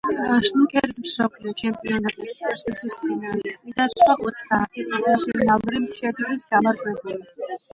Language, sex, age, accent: Georgian, female, 40-49, ჩვეულებრივი